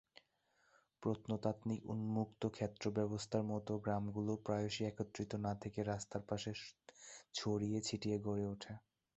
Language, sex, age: Bengali, male, 19-29